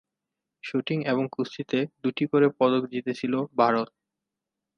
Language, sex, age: Bengali, male, 19-29